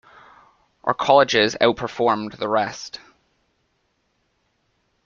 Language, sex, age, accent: English, male, 19-29, United States English